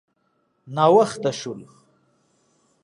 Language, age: Pashto, 30-39